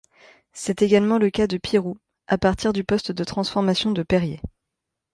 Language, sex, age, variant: French, female, 30-39, Français de métropole